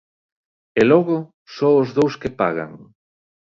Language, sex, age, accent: Galician, male, 30-39, Normativo (estándar)